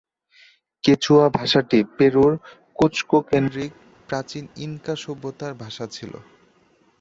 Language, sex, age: Bengali, male, 19-29